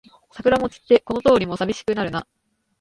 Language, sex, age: Japanese, female, 19-29